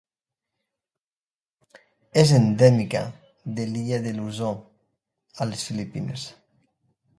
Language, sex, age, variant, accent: Catalan, female, 30-39, Nord-Occidental, nord-occidental